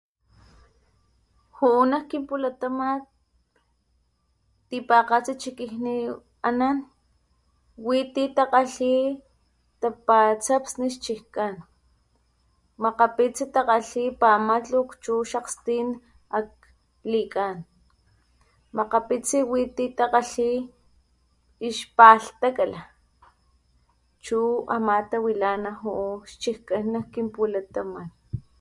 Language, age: Papantla Totonac, 30-39